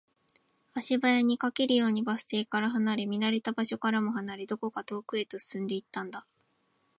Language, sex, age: Japanese, female, 19-29